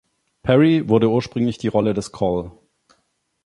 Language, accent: German, Deutschland Deutsch